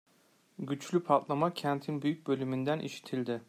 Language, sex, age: Turkish, male, 30-39